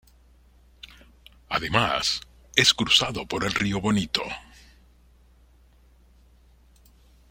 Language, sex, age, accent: Spanish, male, 50-59, Caribe: Cuba, Venezuela, Puerto Rico, República Dominicana, Panamá, Colombia caribeña, México caribeño, Costa del golfo de México